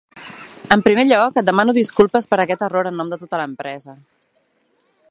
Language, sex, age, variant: Catalan, female, 40-49, Central